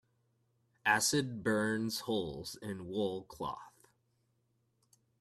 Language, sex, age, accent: English, male, 19-29, United States English